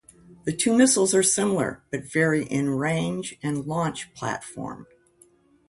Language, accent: English, United States English